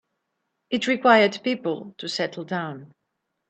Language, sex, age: English, female, 40-49